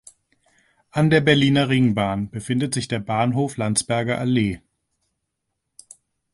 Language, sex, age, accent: German, male, 50-59, Deutschland Deutsch